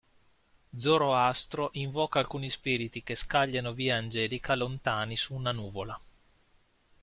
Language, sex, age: Italian, male, 30-39